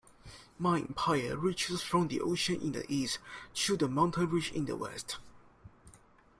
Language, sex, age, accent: English, male, 19-29, Malaysian English